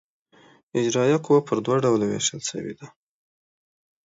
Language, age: Pashto, 19-29